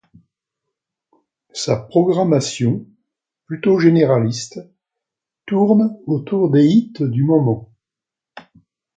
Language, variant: French, Français de métropole